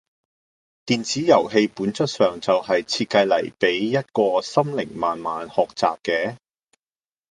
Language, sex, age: Cantonese, male, 50-59